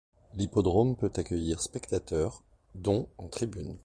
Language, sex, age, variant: French, male, 30-39, Français de métropole